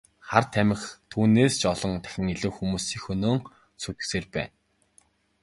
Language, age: Mongolian, 19-29